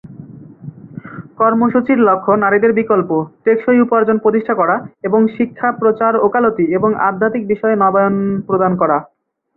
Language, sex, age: Bengali, male, 19-29